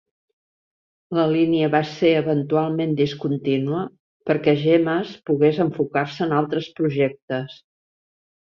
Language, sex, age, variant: Catalan, female, 60-69, Central